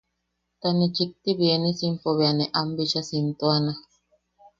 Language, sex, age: Yaqui, female, 30-39